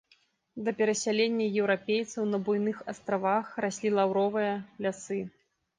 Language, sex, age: Belarusian, female, 19-29